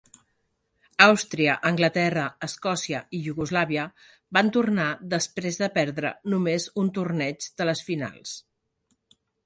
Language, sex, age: Catalan, female, 40-49